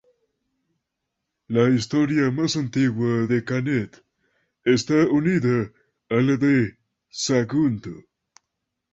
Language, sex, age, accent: Spanish, male, 19-29, Andino-Pacífico: Colombia, Perú, Ecuador, oeste de Bolivia y Venezuela andina